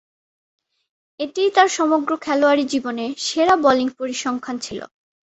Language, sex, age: Bengali, female, 19-29